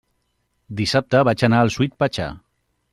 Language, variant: Catalan, Central